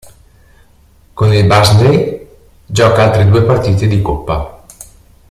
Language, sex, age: Italian, male, 50-59